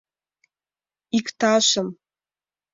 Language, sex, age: Mari, female, 19-29